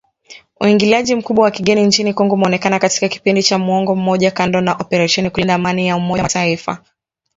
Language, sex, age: Swahili, female, 19-29